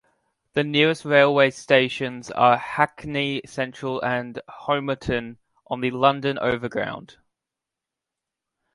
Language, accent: English, Australian English